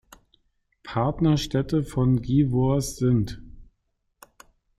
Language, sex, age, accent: German, male, 50-59, Deutschland Deutsch